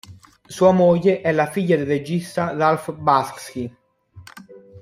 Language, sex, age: Italian, male, under 19